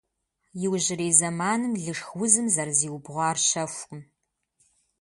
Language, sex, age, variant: Kabardian, female, 30-39, Адыгэбзэ (Къэбэрдей, Кирил, псоми зэдай)